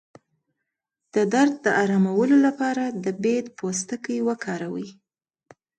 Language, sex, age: Pashto, female, 19-29